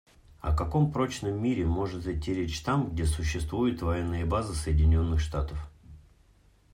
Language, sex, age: Russian, male, 40-49